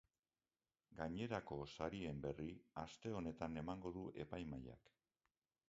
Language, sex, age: Basque, male, 50-59